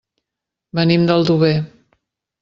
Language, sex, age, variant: Catalan, female, 50-59, Central